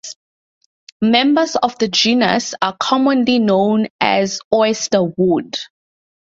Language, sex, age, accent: English, female, 30-39, Southern African (South Africa, Zimbabwe, Namibia)